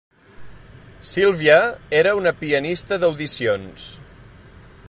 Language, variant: Catalan, Central